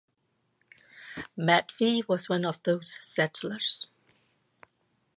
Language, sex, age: English, female, 60-69